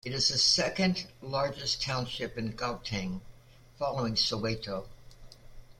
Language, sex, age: English, female, 70-79